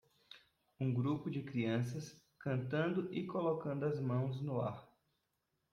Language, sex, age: Portuguese, male, 19-29